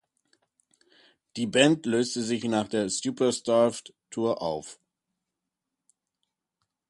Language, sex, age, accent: German, male, 30-39, Deutschland Deutsch